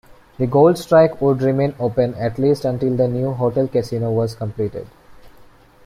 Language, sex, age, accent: English, male, 19-29, India and South Asia (India, Pakistan, Sri Lanka)